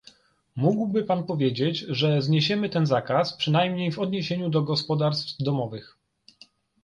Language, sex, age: Polish, male, 30-39